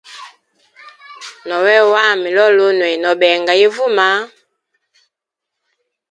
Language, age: Hemba, 19-29